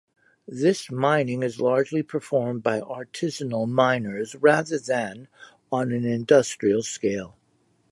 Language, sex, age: English, male, 70-79